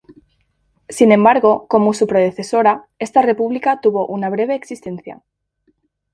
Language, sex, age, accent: Spanish, female, 19-29, España: Centro-Sur peninsular (Madrid, Toledo, Castilla-La Mancha)